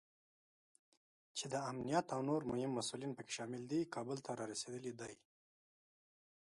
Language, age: Pashto, 19-29